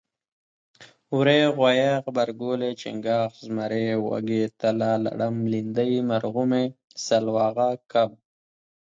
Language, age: Pashto, 19-29